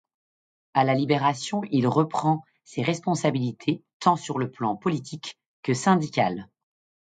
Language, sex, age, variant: French, female, 40-49, Français de métropole